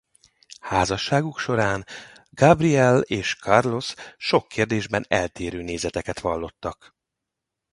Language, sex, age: Hungarian, male, 40-49